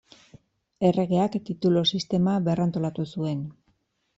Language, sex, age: Basque, female, 40-49